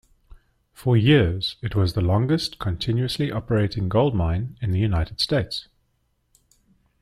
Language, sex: English, male